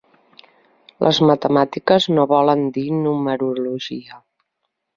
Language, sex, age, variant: Catalan, female, 40-49, Central